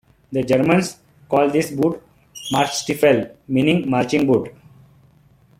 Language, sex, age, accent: English, male, 30-39, India and South Asia (India, Pakistan, Sri Lanka)